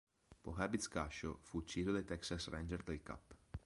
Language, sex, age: Italian, male, 30-39